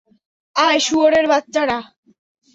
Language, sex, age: Bengali, female, 19-29